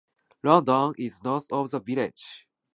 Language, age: English, 19-29